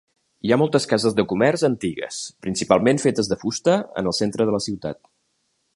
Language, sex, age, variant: Catalan, male, 60-69, Central